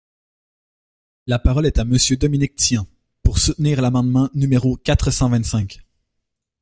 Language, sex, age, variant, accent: French, male, 19-29, Français d'Amérique du Nord, Français du Canada